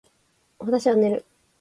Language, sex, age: Japanese, female, 19-29